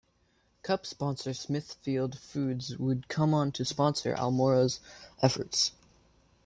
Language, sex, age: English, male, under 19